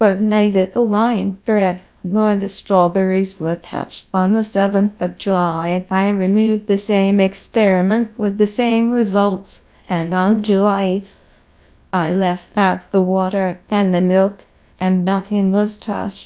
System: TTS, GlowTTS